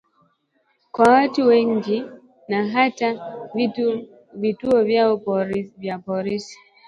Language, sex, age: Swahili, female, 19-29